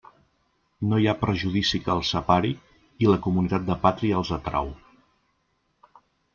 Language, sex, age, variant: Catalan, male, 40-49, Central